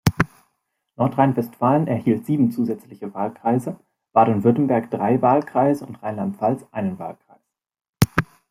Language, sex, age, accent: German, male, 19-29, Deutschland Deutsch